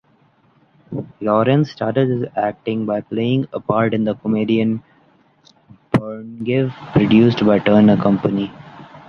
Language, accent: English, India and South Asia (India, Pakistan, Sri Lanka)